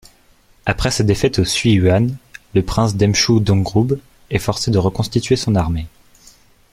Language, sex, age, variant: French, male, 19-29, Français de métropole